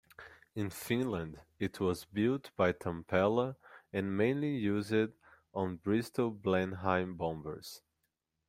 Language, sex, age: English, male, 30-39